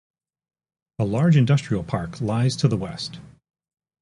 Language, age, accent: English, 40-49, Canadian English